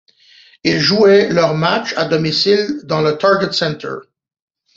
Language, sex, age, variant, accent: French, male, 40-49, Français d'Amérique du Nord, Français du Canada